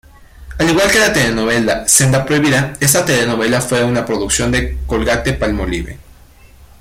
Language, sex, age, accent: Spanish, male, 19-29, México